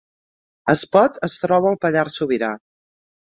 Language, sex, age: Catalan, female, 50-59